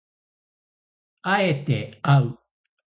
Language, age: Japanese, 40-49